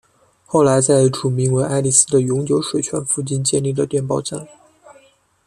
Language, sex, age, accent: Chinese, male, 19-29, 出生地：湖北省